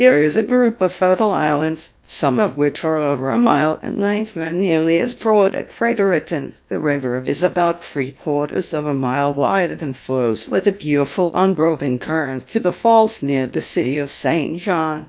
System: TTS, GlowTTS